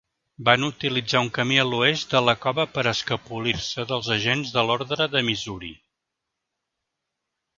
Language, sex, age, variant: Catalan, male, 50-59, Central